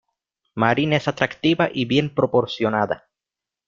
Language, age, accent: Spanish, 90+, Caribe: Cuba, Venezuela, Puerto Rico, República Dominicana, Panamá, Colombia caribeña, México caribeño, Costa del golfo de México